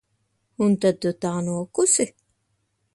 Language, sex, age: Latvian, female, 30-39